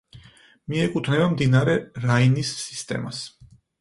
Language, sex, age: Georgian, male, 30-39